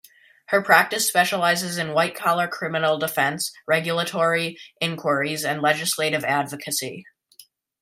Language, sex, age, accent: English, male, under 19, United States English